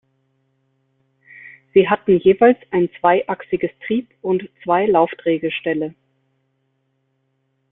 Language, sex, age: German, female, 30-39